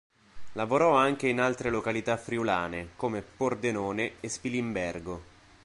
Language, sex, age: Italian, male, 19-29